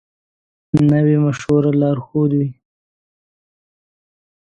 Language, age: Pashto, 30-39